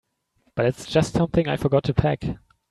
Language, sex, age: English, male, 19-29